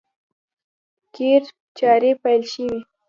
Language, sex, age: Pashto, female, under 19